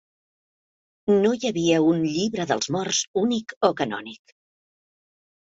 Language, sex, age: Catalan, female, 50-59